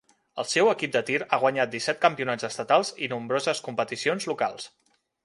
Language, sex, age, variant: Catalan, male, 19-29, Central